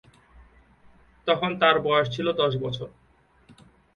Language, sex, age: Bengali, male, 19-29